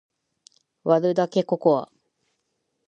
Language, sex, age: Japanese, female, 19-29